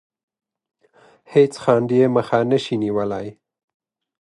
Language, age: Pashto, 30-39